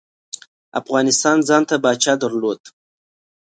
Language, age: Pashto, 30-39